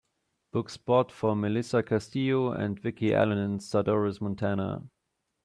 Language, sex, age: English, male, 19-29